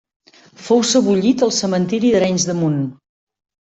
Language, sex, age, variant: Catalan, female, 50-59, Central